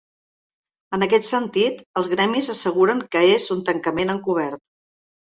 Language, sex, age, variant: Catalan, female, 50-59, Central